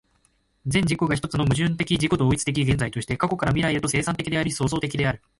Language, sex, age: Japanese, male, 19-29